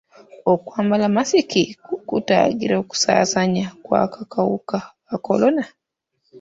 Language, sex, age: Ganda, female, 30-39